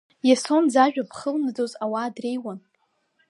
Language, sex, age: Abkhazian, female, under 19